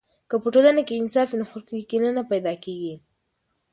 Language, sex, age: Pashto, female, 19-29